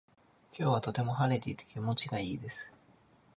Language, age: Japanese, 30-39